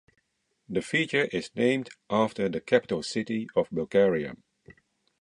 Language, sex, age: English, male, 40-49